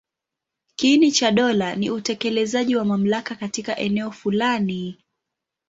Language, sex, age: Swahili, female, 19-29